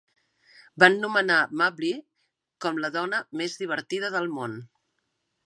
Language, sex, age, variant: Catalan, female, 60-69, Central